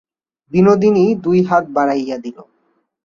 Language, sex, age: Bengali, male, 19-29